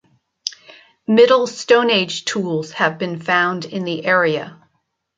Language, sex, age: English, female, 60-69